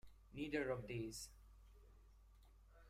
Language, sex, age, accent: English, male, under 19, England English